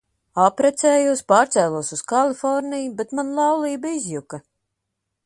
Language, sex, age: Latvian, female, 30-39